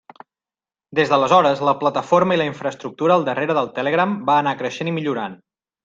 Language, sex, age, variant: Catalan, male, 40-49, Central